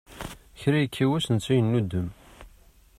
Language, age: Kabyle, 30-39